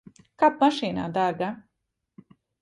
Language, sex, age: Latvian, female, 30-39